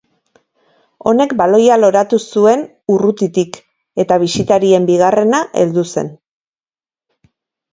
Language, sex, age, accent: Basque, female, 40-49, Mendebalekoa (Araba, Bizkaia, Gipuzkoako mendebaleko herri batzuk)